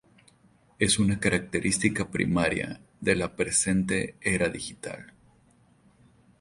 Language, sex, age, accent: Spanish, male, 30-39, México